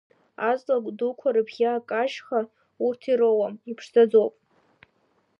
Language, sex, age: Abkhazian, female, under 19